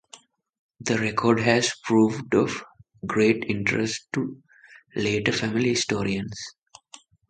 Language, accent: English, India and South Asia (India, Pakistan, Sri Lanka)